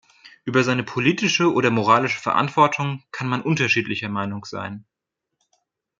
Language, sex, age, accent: German, male, 30-39, Deutschland Deutsch